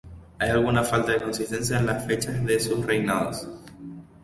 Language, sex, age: Spanish, male, 19-29